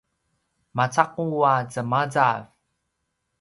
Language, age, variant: Paiwan, 30-39, pinayuanan a kinaikacedasan (東排灣語)